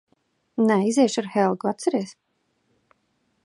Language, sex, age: Latvian, female, 30-39